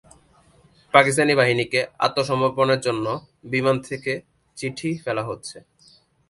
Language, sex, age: Bengali, male, 19-29